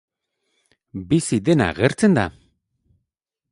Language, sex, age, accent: Basque, male, 40-49, Erdialdekoa edo Nafarra (Gipuzkoa, Nafarroa)